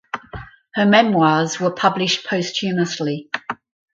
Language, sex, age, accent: English, female, 60-69, Australian English